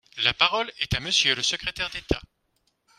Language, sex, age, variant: French, male, 40-49, Français de métropole